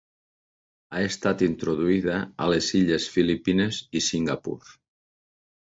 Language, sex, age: Catalan, male, 60-69